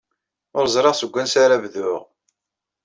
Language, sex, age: Kabyle, male, 40-49